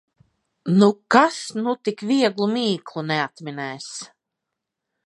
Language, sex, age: Latvian, female, 30-39